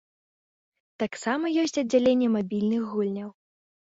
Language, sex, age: Belarusian, female, 19-29